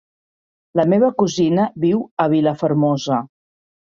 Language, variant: Catalan, Central